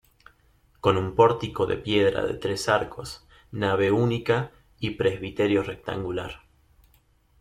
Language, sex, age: Spanish, male, 19-29